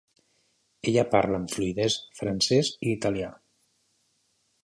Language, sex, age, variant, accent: Catalan, male, 30-39, Nord-Occidental, Lleidatà